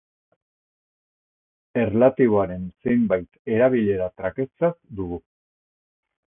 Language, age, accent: Basque, 60-69, Erdialdekoa edo Nafarra (Gipuzkoa, Nafarroa)